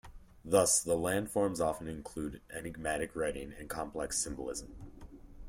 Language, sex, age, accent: English, male, 19-29, United States English